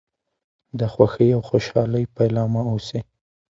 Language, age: Pashto, 19-29